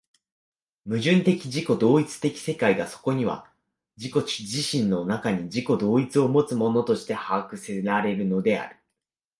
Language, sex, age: Japanese, male, 19-29